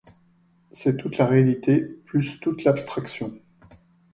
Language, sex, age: French, male, 50-59